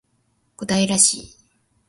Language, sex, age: Japanese, female, 19-29